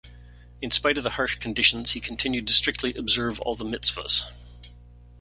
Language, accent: English, Canadian English